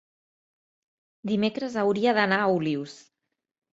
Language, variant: Catalan, Central